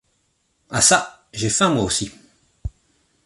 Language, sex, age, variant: French, male, 40-49, Français de métropole